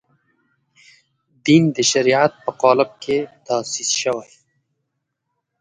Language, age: Pashto, 30-39